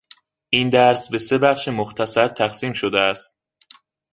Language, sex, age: Persian, male, under 19